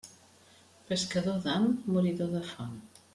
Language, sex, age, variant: Catalan, female, 50-59, Central